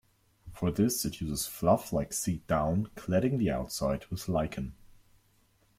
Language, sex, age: English, male, 19-29